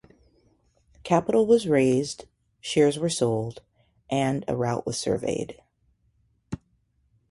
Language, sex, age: English, female, 40-49